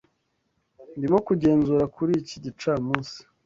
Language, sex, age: Kinyarwanda, male, 19-29